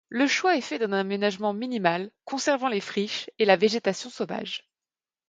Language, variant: French, Français de métropole